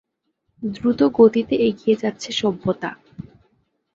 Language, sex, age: Bengali, female, 19-29